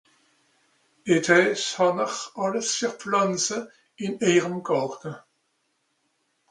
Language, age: Swiss German, 60-69